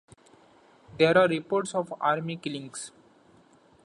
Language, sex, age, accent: English, male, 19-29, India and South Asia (India, Pakistan, Sri Lanka)